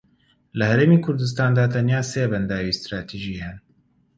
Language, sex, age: Central Kurdish, male, 19-29